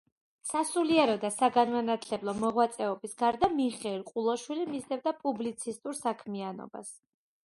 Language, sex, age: Georgian, female, 30-39